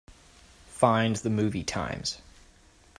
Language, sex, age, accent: English, male, 19-29, United States English